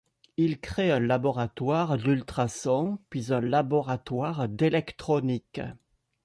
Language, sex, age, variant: French, male, 50-59, Français de métropole